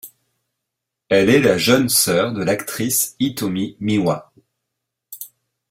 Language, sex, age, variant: French, male, 40-49, Français de métropole